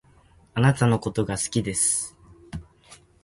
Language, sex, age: Japanese, male, 19-29